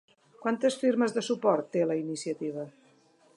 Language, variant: Catalan, Central